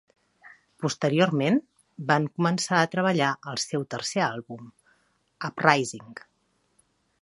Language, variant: Catalan, Central